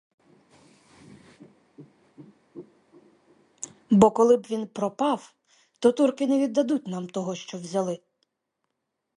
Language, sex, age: Ukrainian, female, 40-49